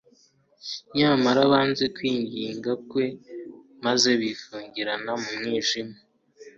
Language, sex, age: Kinyarwanda, male, 19-29